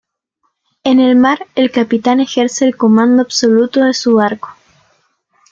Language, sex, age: Spanish, female, under 19